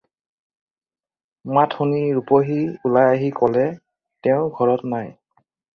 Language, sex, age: Assamese, male, 19-29